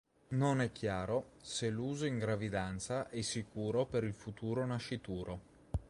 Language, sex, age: Italian, male, 30-39